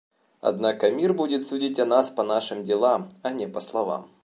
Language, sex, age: Russian, male, 19-29